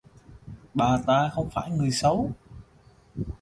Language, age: Vietnamese, 19-29